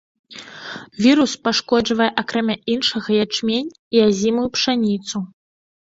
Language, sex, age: Belarusian, female, 30-39